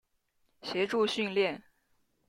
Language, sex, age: Chinese, female, 19-29